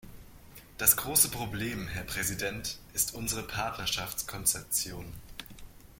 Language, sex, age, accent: German, male, 19-29, Deutschland Deutsch